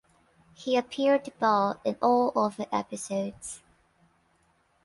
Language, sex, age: English, female, 19-29